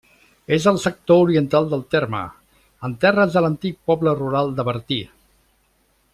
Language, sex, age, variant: Catalan, male, 60-69, Central